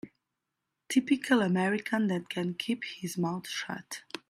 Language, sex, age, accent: English, female, 30-39, United States English